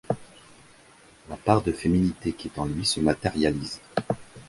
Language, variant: French, Français de métropole